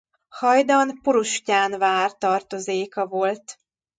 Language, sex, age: Hungarian, female, 30-39